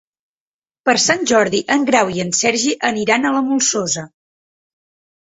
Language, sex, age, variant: Catalan, female, 19-29, Central